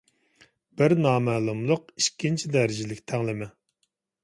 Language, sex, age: Uyghur, male, 40-49